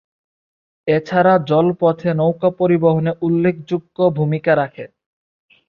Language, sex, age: Bengali, male, 19-29